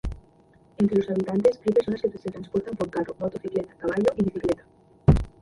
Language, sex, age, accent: Spanish, female, under 19, España: Norte peninsular (Asturias, Castilla y León, Cantabria, País Vasco, Navarra, Aragón, La Rioja, Guadalajara, Cuenca)